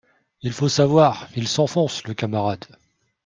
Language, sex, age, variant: French, male, 30-39, Français de métropole